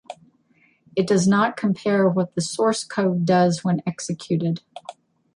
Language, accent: English, United States English